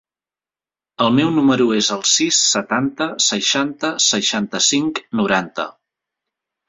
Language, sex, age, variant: Catalan, male, 30-39, Central